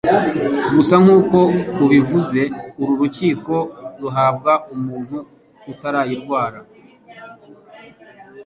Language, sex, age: Kinyarwanda, male, 40-49